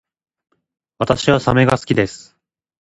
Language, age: Japanese, 19-29